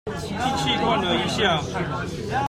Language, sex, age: Chinese, male, 30-39